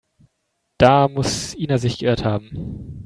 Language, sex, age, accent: German, male, 19-29, Deutschland Deutsch